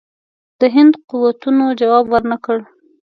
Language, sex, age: Pashto, female, 19-29